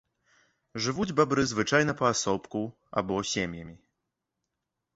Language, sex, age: Belarusian, male, 19-29